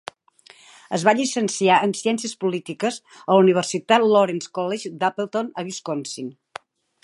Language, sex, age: Catalan, female, 60-69